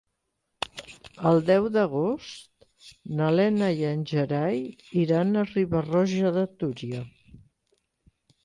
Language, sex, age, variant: Catalan, female, 60-69, Central